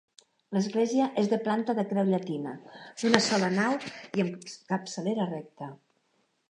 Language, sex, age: Catalan, female, 50-59